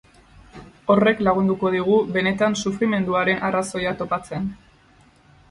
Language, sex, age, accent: Basque, female, 19-29, Mendebalekoa (Araba, Bizkaia, Gipuzkoako mendebaleko herri batzuk)